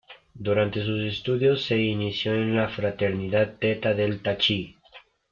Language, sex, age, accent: Spanish, male, under 19, Andino-Pacífico: Colombia, Perú, Ecuador, oeste de Bolivia y Venezuela andina